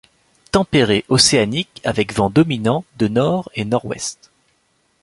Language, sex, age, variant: French, male, 19-29, Français de métropole